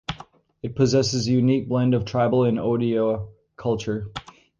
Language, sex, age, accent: English, male, 30-39, United States English